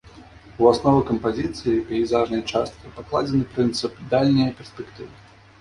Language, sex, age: Belarusian, male, 19-29